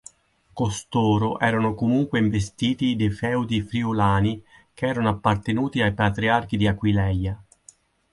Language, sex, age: Italian, male, 50-59